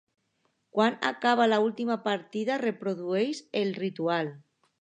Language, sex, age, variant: Catalan, female, under 19, Alacantí